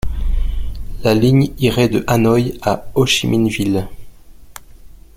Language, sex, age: French, male, 50-59